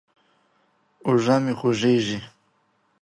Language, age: Pashto, 19-29